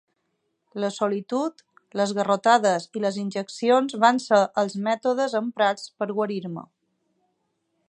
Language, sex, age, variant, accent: Catalan, female, 40-49, Balear, balear; Palma